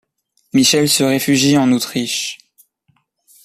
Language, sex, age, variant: French, male, under 19, Français de métropole